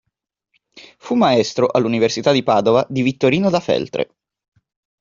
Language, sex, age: Italian, male, 19-29